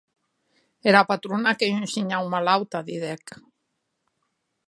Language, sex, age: Occitan, female, 50-59